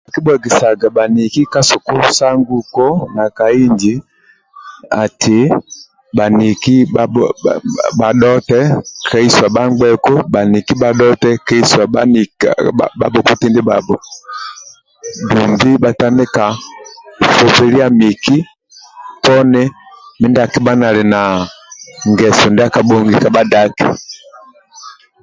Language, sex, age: Amba (Uganda), male, 40-49